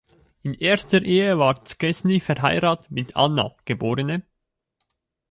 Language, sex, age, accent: German, male, 19-29, Schweizerdeutsch